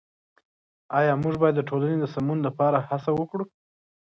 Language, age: Pashto, 19-29